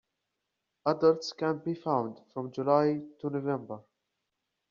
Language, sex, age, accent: English, male, 19-29, United States English